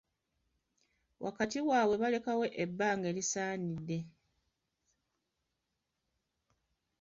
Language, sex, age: Ganda, female, 40-49